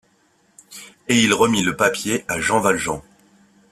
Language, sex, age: French, male, 30-39